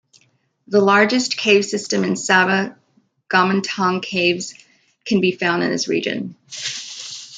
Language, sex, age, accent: English, female, 40-49, United States English